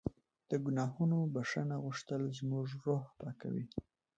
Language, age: Pashto, 19-29